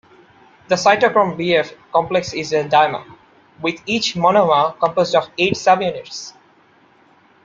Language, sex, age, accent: English, male, 19-29, India and South Asia (India, Pakistan, Sri Lanka)